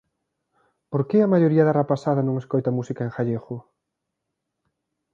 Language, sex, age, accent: Galician, male, 19-29, Atlántico (seseo e gheada)